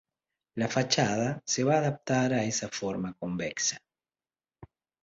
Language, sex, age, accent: Spanish, male, 40-49, Rioplatense: Argentina, Uruguay, este de Bolivia, Paraguay